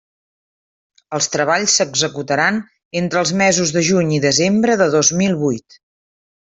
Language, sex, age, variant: Catalan, female, 50-59, Central